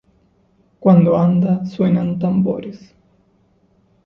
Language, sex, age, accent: Spanish, male, 30-39, Rioplatense: Argentina, Uruguay, este de Bolivia, Paraguay